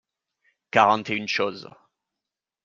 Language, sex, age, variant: French, male, 19-29, Français de métropole